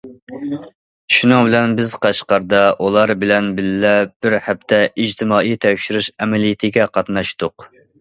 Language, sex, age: Uyghur, male, 30-39